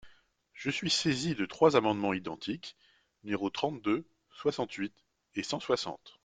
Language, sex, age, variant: French, male, 30-39, Français de métropole